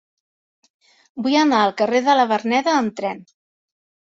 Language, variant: Catalan, Central